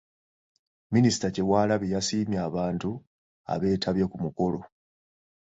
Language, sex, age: Ganda, male, 30-39